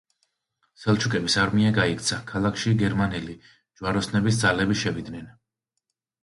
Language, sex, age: Georgian, male, 30-39